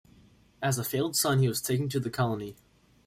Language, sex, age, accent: English, male, under 19, United States English